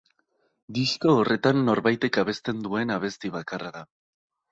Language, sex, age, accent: Basque, male, 19-29, Mendebalekoa (Araba, Bizkaia, Gipuzkoako mendebaleko herri batzuk)